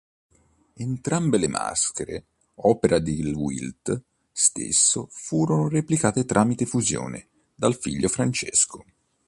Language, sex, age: Italian, male, 30-39